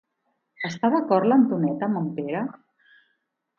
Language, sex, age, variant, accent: Catalan, female, 50-59, Central, central